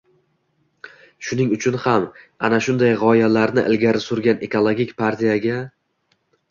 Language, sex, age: Uzbek, male, under 19